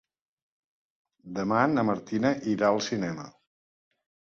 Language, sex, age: Catalan, male, 50-59